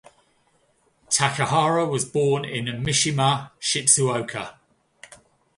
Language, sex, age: English, male, 40-49